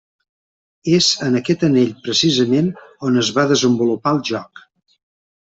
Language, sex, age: Catalan, male, 40-49